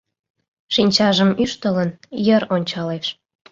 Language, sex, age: Mari, female, 19-29